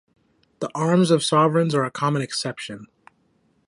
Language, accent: English, United States English